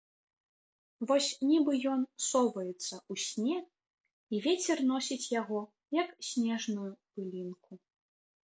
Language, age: Belarusian, 19-29